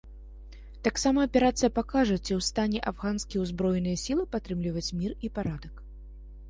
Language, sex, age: Belarusian, female, 30-39